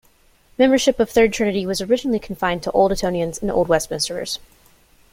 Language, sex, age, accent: English, female, 19-29, United States English